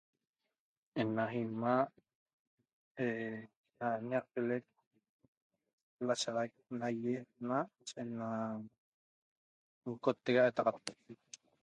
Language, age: Toba, 30-39